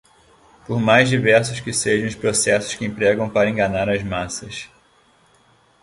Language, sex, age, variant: Portuguese, male, 19-29, Portuguese (Brasil)